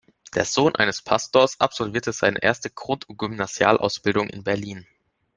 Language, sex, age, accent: German, male, under 19, Deutschland Deutsch